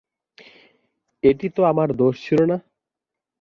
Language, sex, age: Bengali, male, 19-29